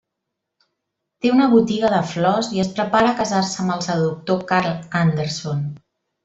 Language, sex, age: Catalan, female, 40-49